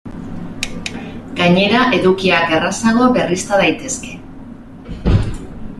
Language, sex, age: Basque, female, 40-49